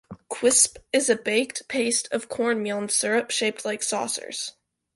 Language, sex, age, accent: English, female, under 19, United States English